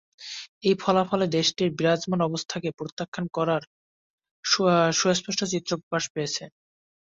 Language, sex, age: Bengali, male, 19-29